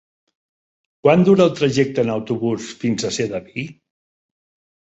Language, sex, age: Catalan, male, 50-59